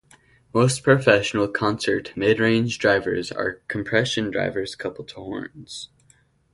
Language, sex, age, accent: English, male, under 19, United States English